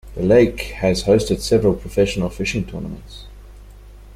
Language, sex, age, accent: English, male, 30-39, Southern African (South Africa, Zimbabwe, Namibia)